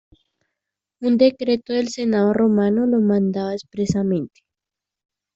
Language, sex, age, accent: Spanish, female, 19-29, América central